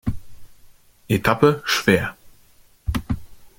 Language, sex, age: German, male, 19-29